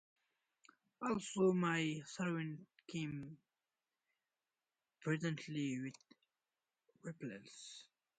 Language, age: English, 19-29